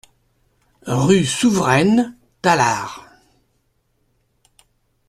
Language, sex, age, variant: French, male, 60-69, Français de métropole